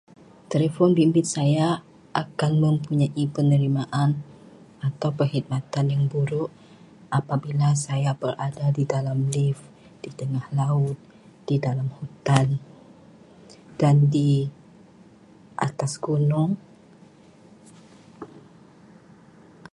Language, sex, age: Malay, female, 40-49